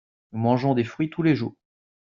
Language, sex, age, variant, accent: French, male, 30-39, Français d'Europe, Français de Belgique